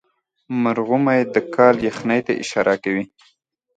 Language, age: Pashto, 19-29